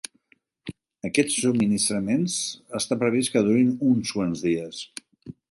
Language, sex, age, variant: Catalan, male, 70-79, Central